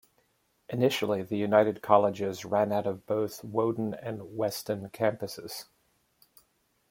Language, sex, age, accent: English, male, 50-59, United States English